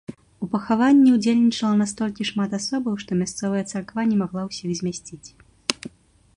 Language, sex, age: Belarusian, female, 19-29